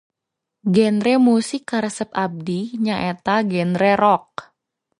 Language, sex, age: Sundanese, female, 19-29